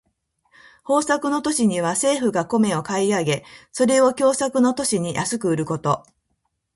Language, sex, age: Japanese, female, 50-59